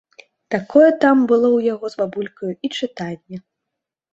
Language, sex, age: Belarusian, female, 30-39